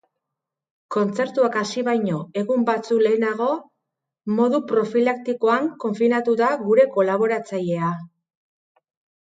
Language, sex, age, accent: Basque, female, 40-49, Erdialdekoa edo Nafarra (Gipuzkoa, Nafarroa)